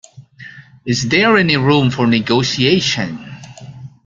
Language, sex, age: English, male, 40-49